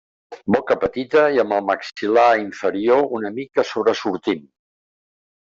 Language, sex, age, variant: Catalan, male, 70-79, Central